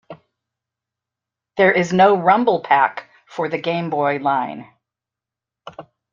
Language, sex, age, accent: English, female, 60-69, United States English